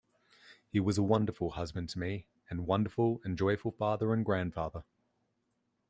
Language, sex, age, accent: English, male, 30-39, Australian English